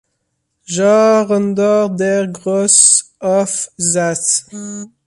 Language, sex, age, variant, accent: French, male, 30-39, Français d'Amérique du Nord, Français du Canada